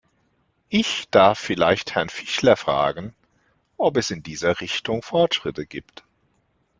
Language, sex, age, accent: German, male, 40-49, Deutschland Deutsch